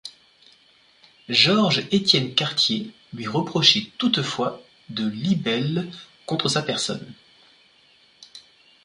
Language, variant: French, Français de métropole